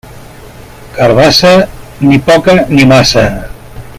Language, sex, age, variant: Catalan, male, 60-69, Central